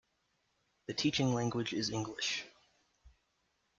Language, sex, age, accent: English, male, 19-29, United States English